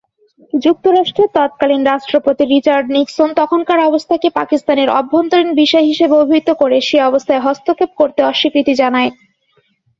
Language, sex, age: Bengali, female, 19-29